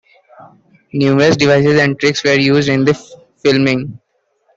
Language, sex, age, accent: English, male, 19-29, United States English